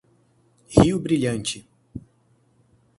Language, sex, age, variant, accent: Portuguese, male, 19-29, Portuguese (Brasil), Paulista